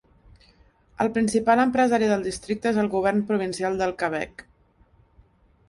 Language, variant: Catalan, Central